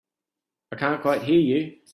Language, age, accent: English, 40-49, Australian English